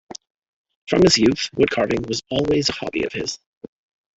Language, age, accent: English, 30-39, Canadian English